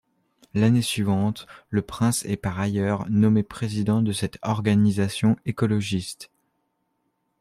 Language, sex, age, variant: French, male, under 19, Français de métropole